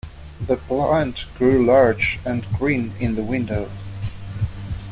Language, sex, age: English, male, 30-39